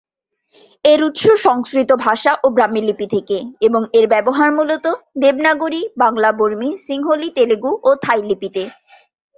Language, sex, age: Bengali, female, 19-29